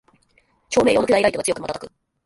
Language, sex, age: Japanese, female, 19-29